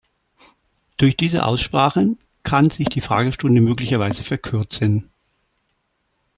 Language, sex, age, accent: German, male, 60-69, Deutschland Deutsch